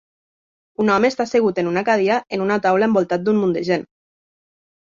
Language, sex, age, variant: Catalan, female, 19-29, Nord-Occidental